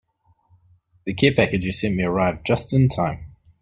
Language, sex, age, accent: English, male, 19-29, New Zealand English